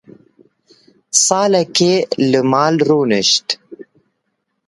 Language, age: Kurdish, 19-29